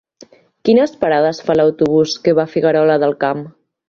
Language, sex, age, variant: Catalan, female, 19-29, Central